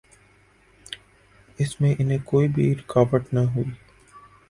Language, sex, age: Urdu, male, 19-29